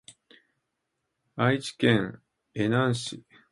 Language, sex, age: Japanese, male, 50-59